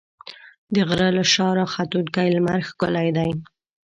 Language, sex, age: Pashto, female, under 19